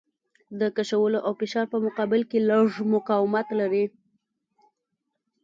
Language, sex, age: Pashto, female, 19-29